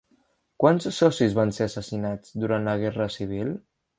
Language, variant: Catalan, Central